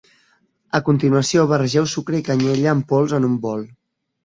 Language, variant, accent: Catalan, Central, central